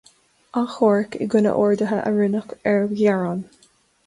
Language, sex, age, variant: Irish, female, 19-29, Gaeilge na Mumhan